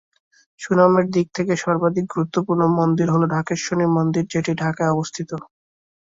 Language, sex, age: Bengali, male, under 19